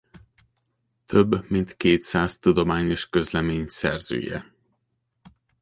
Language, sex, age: Hungarian, male, 40-49